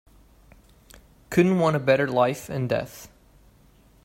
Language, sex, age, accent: English, male, 30-39, United States English